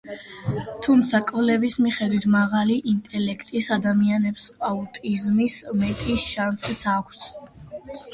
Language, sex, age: Georgian, female, 19-29